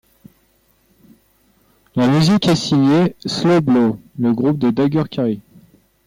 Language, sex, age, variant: French, male, 19-29, Français de métropole